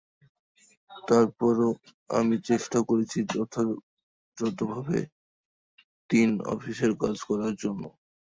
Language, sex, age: Bengali, male, 19-29